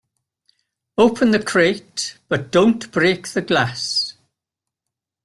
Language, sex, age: English, male, 80-89